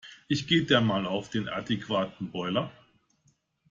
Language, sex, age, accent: German, male, 50-59, Deutschland Deutsch